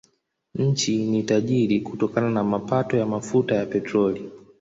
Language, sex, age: Swahili, male, 19-29